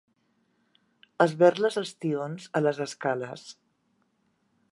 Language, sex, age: Catalan, female, 60-69